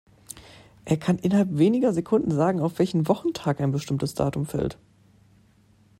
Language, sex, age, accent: German, male, 19-29, Deutschland Deutsch